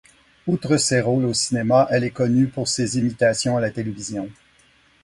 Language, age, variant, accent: French, 50-59, Français d'Amérique du Nord, Français du Canada